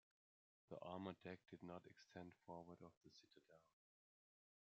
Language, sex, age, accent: English, male, 30-39, United States English